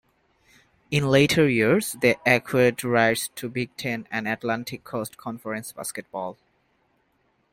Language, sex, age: English, male, 19-29